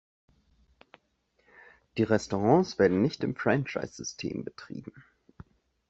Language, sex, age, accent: German, male, 19-29, Deutschland Deutsch